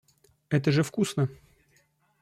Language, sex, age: Russian, male, 30-39